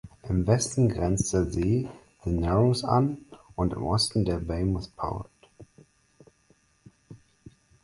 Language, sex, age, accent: German, male, 19-29, Deutschland Deutsch